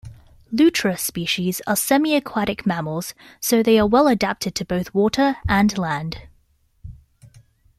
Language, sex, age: English, female, 19-29